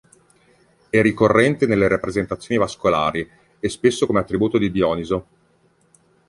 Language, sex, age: Italian, male, 30-39